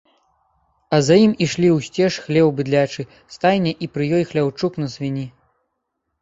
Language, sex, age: Belarusian, male, 19-29